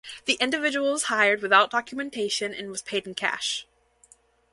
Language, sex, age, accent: English, female, 19-29, United States English